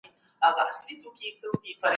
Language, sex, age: Pashto, female, 30-39